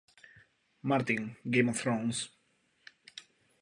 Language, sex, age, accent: Spanish, male, 19-29, España: Islas Canarias